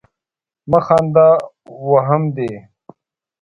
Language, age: Pashto, 40-49